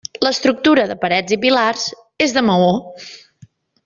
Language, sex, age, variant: Catalan, female, 40-49, Nord-Occidental